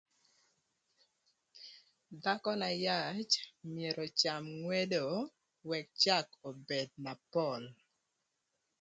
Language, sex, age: Thur, female, 30-39